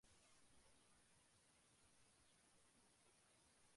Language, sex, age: Bengali, male, 19-29